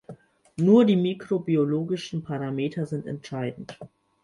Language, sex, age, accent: German, male, under 19, Deutschland Deutsch